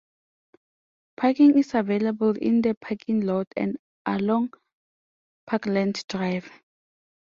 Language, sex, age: English, female, 19-29